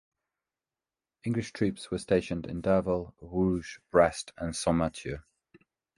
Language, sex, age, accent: English, male, 40-49, England English